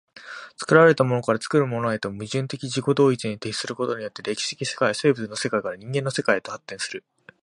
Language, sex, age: Japanese, male, 19-29